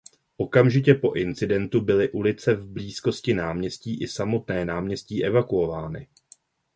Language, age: Czech, 30-39